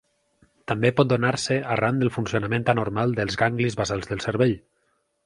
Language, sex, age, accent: Catalan, male, 19-29, valencià